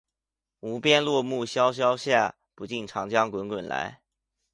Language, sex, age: Chinese, male, 19-29